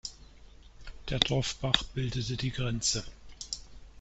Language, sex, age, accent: German, male, 50-59, Deutschland Deutsch